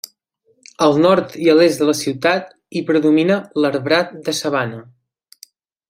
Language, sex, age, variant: Catalan, male, 19-29, Central